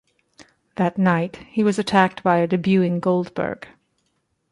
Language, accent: English, United States English